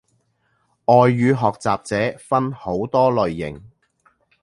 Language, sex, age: Cantonese, male, 40-49